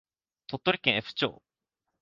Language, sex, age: Japanese, male, 19-29